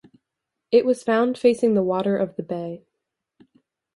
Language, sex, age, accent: English, female, under 19, United States English